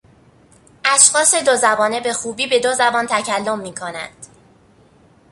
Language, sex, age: Persian, female, under 19